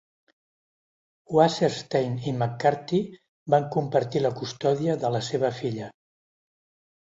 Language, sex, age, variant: Catalan, male, 60-69, Central